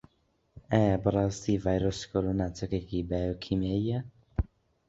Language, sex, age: Central Kurdish, male, 19-29